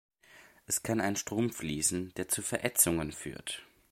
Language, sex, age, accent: German, male, under 19, Deutschland Deutsch